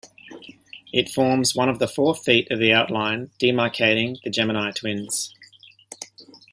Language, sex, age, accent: English, male, 40-49, Australian English